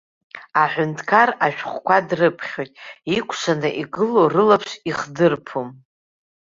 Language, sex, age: Abkhazian, female, 40-49